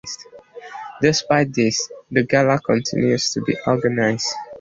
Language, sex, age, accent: English, male, 19-29, England English